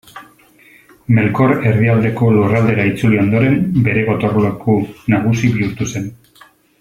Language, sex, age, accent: Basque, male, 40-49, Mendebalekoa (Araba, Bizkaia, Gipuzkoako mendebaleko herri batzuk)